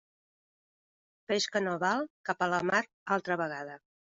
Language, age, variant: Catalan, 50-59, Central